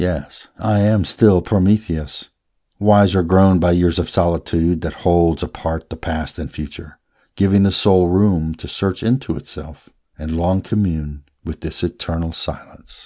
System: none